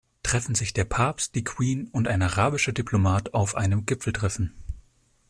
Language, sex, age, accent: German, male, 19-29, Deutschland Deutsch